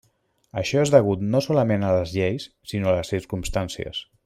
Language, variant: Catalan, Central